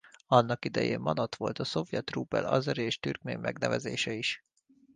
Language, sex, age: Hungarian, male, 30-39